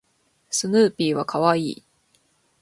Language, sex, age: Japanese, female, 19-29